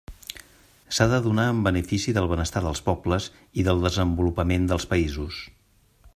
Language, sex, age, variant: Catalan, male, 50-59, Central